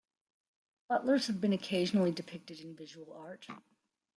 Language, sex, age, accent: English, female, 50-59, United States English